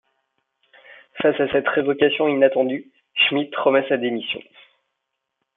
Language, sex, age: French, male, 30-39